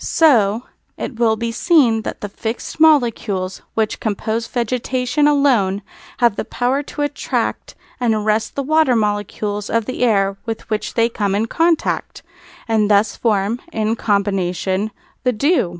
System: none